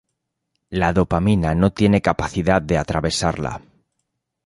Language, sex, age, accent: Spanish, male, 19-29, España: Norte peninsular (Asturias, Castilla y León, Cantabria, País Vasco, Navarra, Aragón, La Rioja, Guadalajara, Cuenca)